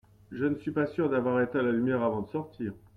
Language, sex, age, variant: French, male, 40-49, Français de métropole